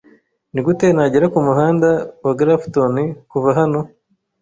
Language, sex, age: Kinyarwanda, male, 30-39